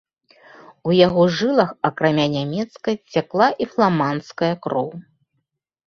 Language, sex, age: Belarusian, female, 50-59